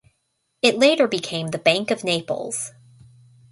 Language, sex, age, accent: English, female, under 19, United States English